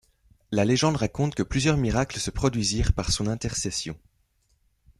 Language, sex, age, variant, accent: French, male, 19-29, Français d'Europe, Français de Belgique